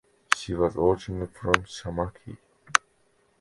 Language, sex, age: English, male, 19-29